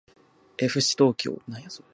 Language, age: Japanese, 19-29